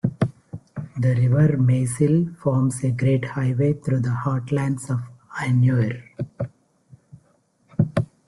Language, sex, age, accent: English, male, 50-59, India and South Asia (India, Pakistan, Sri Lanka)